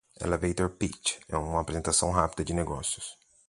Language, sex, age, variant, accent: Portuguese, male, 19-29, Portuguese (Brasil), Paulista